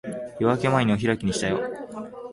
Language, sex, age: Japanese, male, 19-29